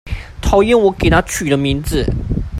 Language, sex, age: Chinese, male, 19-29